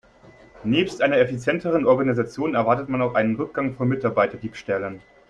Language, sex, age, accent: German, male, 19-29, Deutschland Deutsch